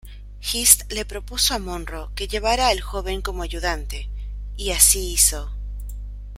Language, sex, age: Spanish, female, 19-29